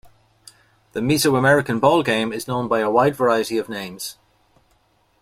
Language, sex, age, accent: English, male, 50-59, Irish English